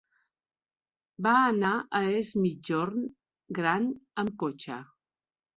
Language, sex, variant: Catalan, female, Central